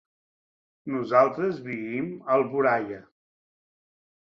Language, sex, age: Catalan, male, 40-49